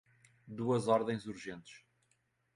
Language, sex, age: Portuguese, male, 40-49